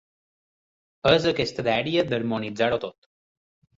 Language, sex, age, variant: Catalan, male, 30-39, Balear